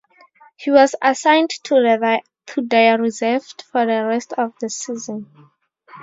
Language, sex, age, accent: English, female, 19-29, Southern African (South Africa, Zimbabwe, Namibia)